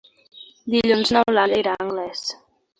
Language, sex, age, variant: Catalan, female, 19-29, Central